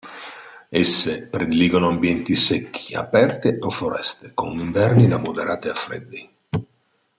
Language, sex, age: Italian, male, 50-59